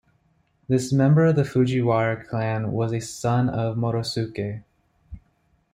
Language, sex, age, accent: English, male, 19-29, United States English